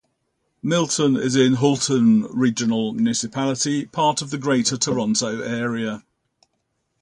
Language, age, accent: English, 70-79, England English